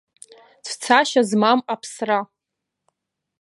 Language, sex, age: Abkhazian, female, 19-29